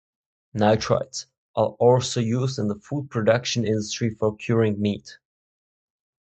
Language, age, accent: English, 19-29, Czech